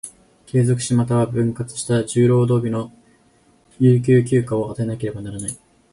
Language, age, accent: Japanese, 19-29, 標準語